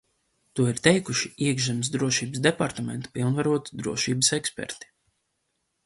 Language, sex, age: Latvian, male, 19-29